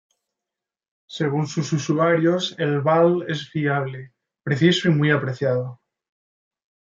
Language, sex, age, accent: Spanish, male, 19-29, España: Centro-Sur peninsular (Madrid, Toledo, Castilla-La Mancha)